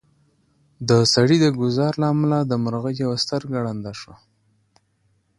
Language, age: Pashto, 30-39